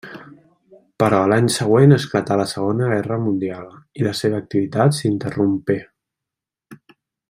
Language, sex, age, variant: Catalan, male, 19-29, Central